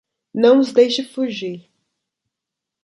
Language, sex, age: Portuguese, female, 40-49